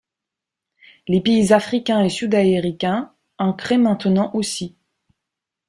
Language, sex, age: French, female, 30-39